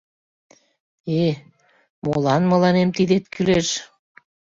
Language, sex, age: Mari, female, 40-49